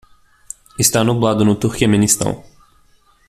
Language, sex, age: Portuguese, male, 19-29